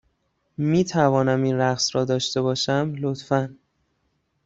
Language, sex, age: Persian, male, 19-29